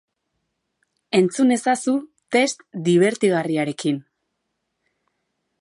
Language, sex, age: Basque, female, 30-39